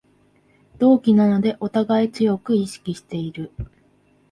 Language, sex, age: Japanese, female, 19-29